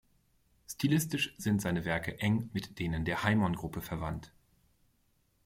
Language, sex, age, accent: German, male, 40-49, Deutschland Deutsch